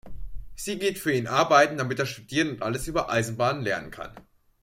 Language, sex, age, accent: German, male, under 19, Deutschland Deutsch